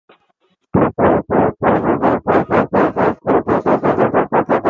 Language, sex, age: French, male, 19-29